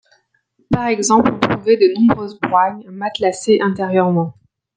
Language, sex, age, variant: French, female, 30-39, Français de métropole